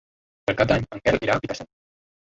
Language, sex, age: Catalan, male, under 19